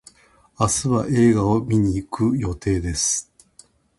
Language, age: Japanese, 60-69